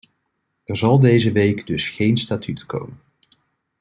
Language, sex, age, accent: Dutch, male, 30-39, Nederlands Nederlands